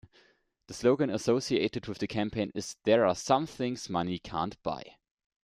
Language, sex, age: English, male, 19-29